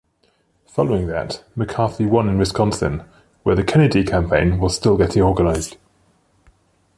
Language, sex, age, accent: English, male, 30-39, England English